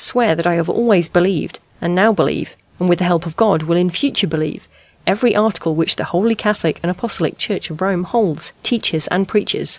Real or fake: real